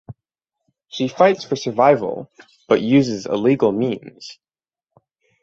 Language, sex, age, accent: English, male, under 19, United States English